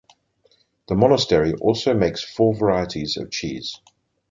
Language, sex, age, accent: English, male, 50-59, England English